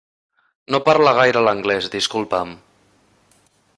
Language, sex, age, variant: Catalan, male, 19-29, Central